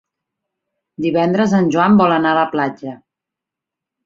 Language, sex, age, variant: Catalan, female, 40-49, Central